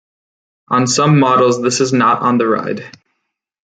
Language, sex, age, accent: English, male, 19-29, United States English